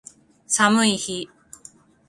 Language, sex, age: Japanese, female, 40-49